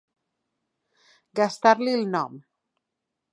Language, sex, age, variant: Catalan, female, 40-49, Central